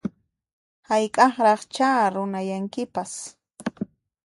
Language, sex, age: Puno Quechua, female, 30-39